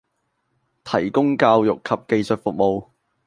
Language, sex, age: Cantonese, male, 19-29